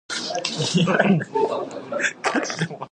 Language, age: English, 19-29